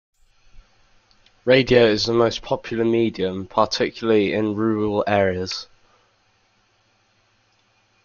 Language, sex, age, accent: English, male, under 19, England English